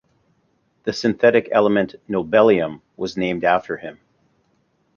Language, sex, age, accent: English, male, 40-49, Canadian English